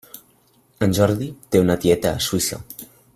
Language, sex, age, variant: Catalan, male, under 19, Central